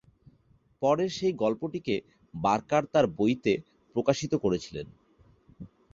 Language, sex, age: Bengali, male, 19-29